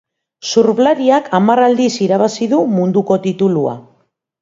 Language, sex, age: Basque, female, 50-59